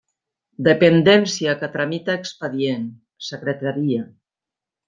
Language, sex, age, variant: Catalan, female, 50-59, Central